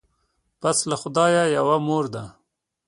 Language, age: Pashto, 19-29